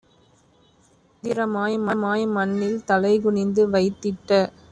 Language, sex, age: Tamil, female, 30-39